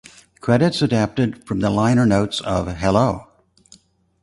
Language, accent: English, United States English